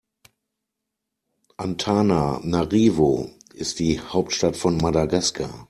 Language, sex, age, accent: German, male, 40-49, Deutschland Deutsch